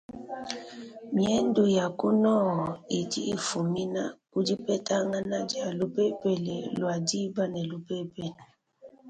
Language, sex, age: Luba-Lulua, female, 30-39